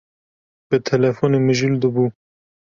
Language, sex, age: Kurdish, male, 30-39